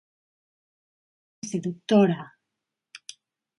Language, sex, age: Spanish, female, 50-59